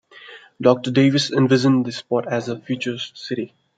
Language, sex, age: English, male, 19-29